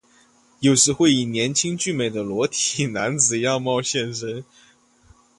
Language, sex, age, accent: Chinese, male, 19-29, 出生地：福建省